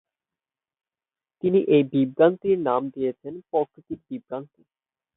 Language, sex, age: Bengali, male, 19-29